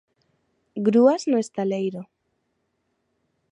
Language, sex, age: Galician, female, 19-29